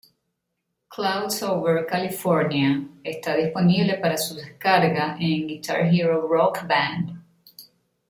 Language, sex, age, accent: Spanish, female, 40-49, Caribe: Cuba, Venezuela, Puerto Rico, República Dominicana, Panamá, Colombia caribeña, México caribeño, Costa del golfo de México